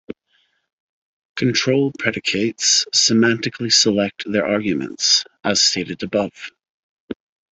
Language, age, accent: English, 30-39, Canadian English